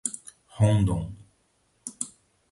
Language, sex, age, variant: Portuguese, male, 30-39, Portuguese (Brasil)